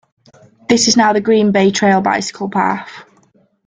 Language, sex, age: English, female, 19-29